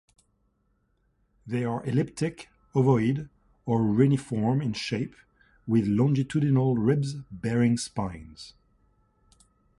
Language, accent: English, United States English